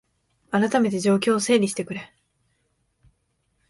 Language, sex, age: Japanese, female, 19-29